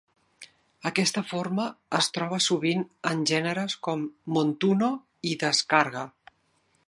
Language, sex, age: Catalan, female, 60-69